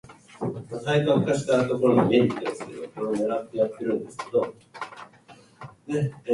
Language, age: English, 19-29